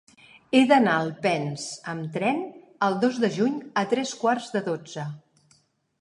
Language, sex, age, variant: Catalan, female, 50-59, Central